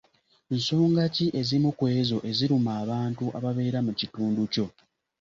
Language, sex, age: Ganda, male, 19-29